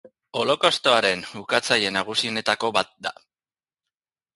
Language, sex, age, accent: Basque, male, 30-39, Mendebalekoa (Araba, Bizkaia, Gipuzkoako mendebaleko herri batzuk)